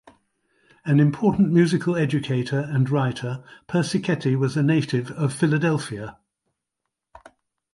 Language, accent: English, England English